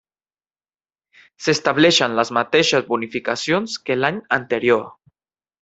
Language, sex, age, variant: Catalan, male, 19-29, Central